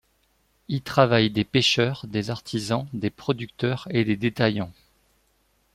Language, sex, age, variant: French, male, 40-49, Français de métropole